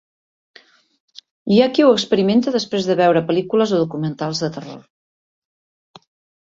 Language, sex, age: Catalan, female, 50-59